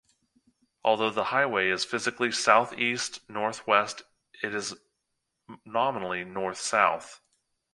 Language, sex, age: English, male, 30-39